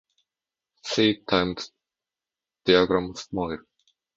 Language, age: English, under 19